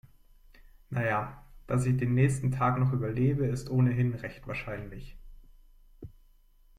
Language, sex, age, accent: German, male, 19-29, Deutschland Deutsch